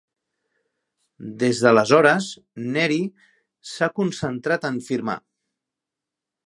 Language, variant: Catalan, Central